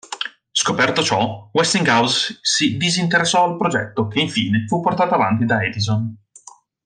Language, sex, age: Italian, male, 19-29